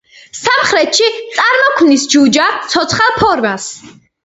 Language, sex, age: Georgian, female, under 19